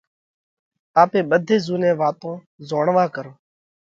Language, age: Parkari Koli, 19-29